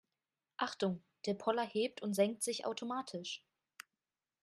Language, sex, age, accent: German, female, 19-29, Deutschland Deutsch